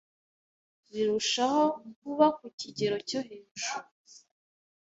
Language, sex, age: Kinyarwanda, female, 19-29